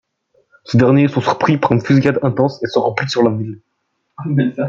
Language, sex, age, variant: French, male, under 19, Français de métropole